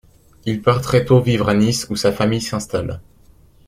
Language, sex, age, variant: French, male, 19-29, Français de métropole